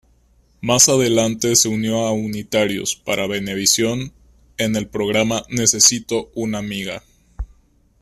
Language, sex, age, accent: Spanish, male, 19-29, México